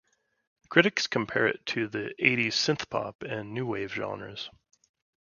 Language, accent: English, United States English